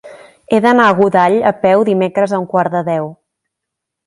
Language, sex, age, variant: Catalan, female, 19-29, Central